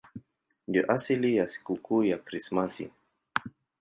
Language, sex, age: Swahili, male, 30-39